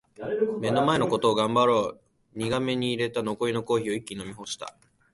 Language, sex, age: Japanese, male, 19-29